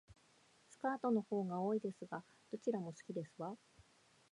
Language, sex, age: Japanese, female, 50-59